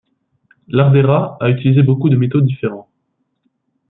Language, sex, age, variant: French, male, 19-29, Français de métropole